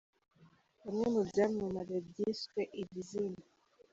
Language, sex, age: Kinyarwanda, female, under 19